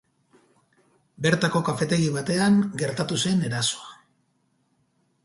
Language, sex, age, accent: Basque, male, 40-49, Mendebalekoa (Araba, Bizkaia, Gipuzkoako mendebaleko herri batzuk)